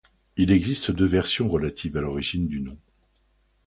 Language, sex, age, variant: French, male, 50-59, Français de métropole